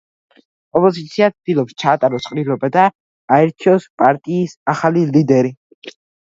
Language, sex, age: Georgian, male, under 19